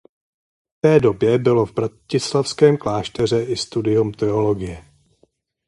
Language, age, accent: Czech, 40-49, pražský